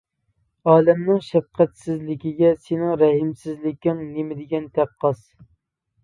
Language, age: Uyghur, 19-29